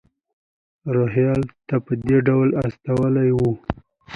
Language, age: Pashto, 19-29